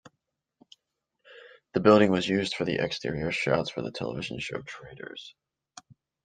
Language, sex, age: English, male, 19-29